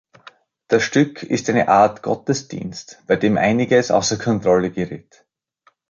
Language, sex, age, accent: German, male, 30-39, Österreichisches Deutsch